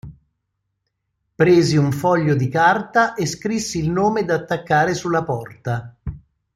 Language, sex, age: Italian, male, 60-69